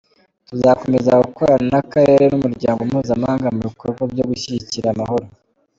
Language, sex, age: Kinyarwanda, male, 30-39